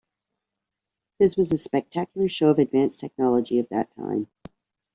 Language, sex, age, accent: English, female, 50-59, Canadian English